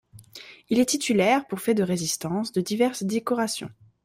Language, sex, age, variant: French, female, 19-29, Français de métropole